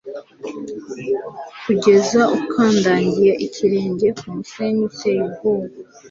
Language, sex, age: Kinyarwanda, female, 19-29